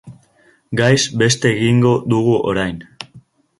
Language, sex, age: Basque, male, under 19